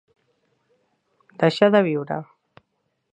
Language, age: Catalan, 40-49